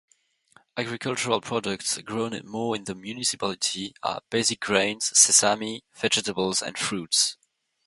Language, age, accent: English, 19-29, United States English